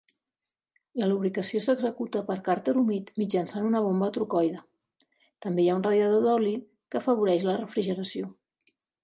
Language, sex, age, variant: Catalan, female, 40-49, Central